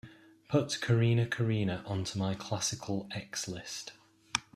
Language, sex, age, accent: English, male, 30-39, England English